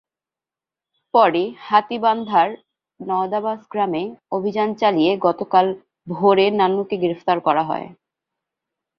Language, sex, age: Bengali, female, 19-29